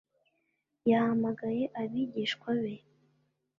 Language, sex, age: Kinyarwanda, female, under 19